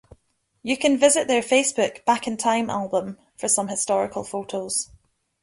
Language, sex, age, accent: English, female, 19-29, Scottish English